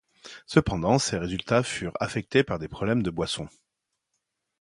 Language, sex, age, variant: French, male, 40-49, Français de métropole